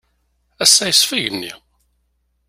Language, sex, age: Kabyle, male, 40-49